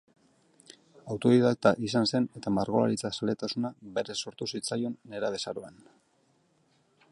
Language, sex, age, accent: Basque, male, 40-49, Mendebalekoa (Araba, Bizkaia, Gipuzkoako mendebaleko herri batzuk)